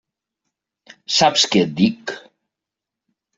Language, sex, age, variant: Catalan, male, 50-59, Central